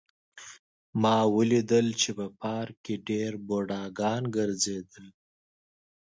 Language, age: Pashto, 19-29